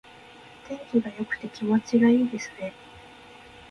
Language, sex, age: Japanese, female, 19-29